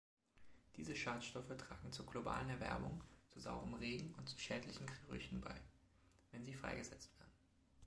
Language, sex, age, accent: German, male, 19-29, Deutschland Deutsch